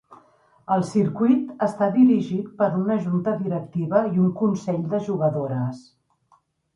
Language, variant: Catalan, Central